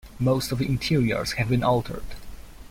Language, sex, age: English, male, 19-29